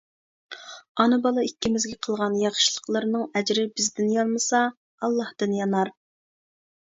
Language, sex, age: Uyghur, female, 19-29